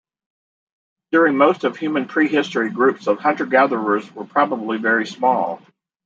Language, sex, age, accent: English, male, 50-59, United States English